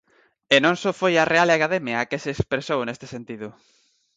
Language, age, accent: Galician, 19-29, Atlántico (seseo e gheada); Normativo (estándar)